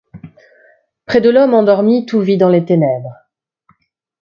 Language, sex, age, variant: French, female, 30-39, Français de métropole